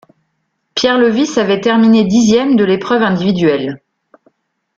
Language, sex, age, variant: French, female, 40-49, Français de métropole